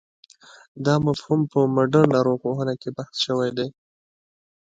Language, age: Pashto, 19-29